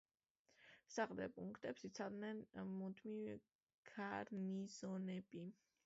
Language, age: Georgian, under 19